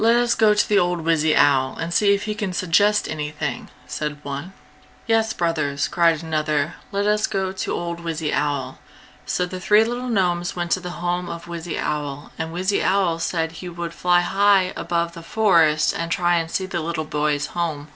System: none